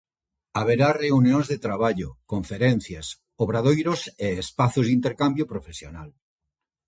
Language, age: Galician, 60-69